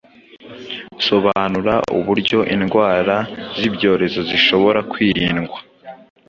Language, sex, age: Kinyarwanda, male, under 19